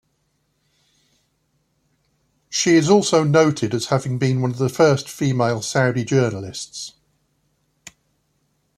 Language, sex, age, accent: English, male, 60-69, England English